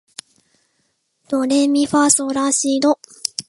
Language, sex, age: Japanese, female, 19-29